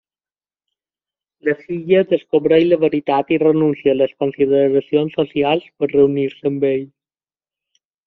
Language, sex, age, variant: Catalan, male, 30-39, Balear